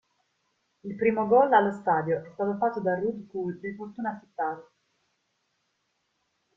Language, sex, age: Italian, female, 19-29